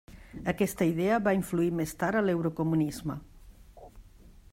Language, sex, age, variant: Catalan, female, 50-59, Central